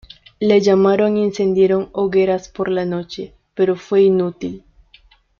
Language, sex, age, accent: Spanish, female, 19-29, Andino-Pacífico: Colombia, Perú, Ecuador, oeste de Bolivia y Venezuela andina